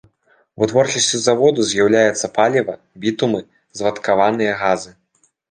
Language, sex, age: Belarusian, male, 19-29